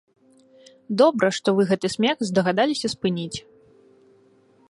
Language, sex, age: Belarusian, female, 19-29